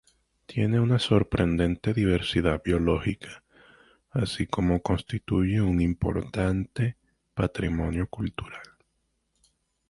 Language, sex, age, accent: Spanish, male, 19-29, Caribe: Cuba, Venezuela, Puerto Rico, República Dominicana, Panamá, Colombia caribeña, México caribeño, Costa del golfo de México